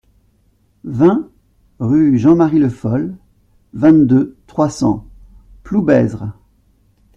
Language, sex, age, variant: French, male, 40-49, Français de métropole